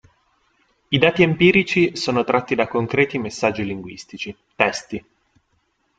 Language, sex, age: Italian, male, 19-29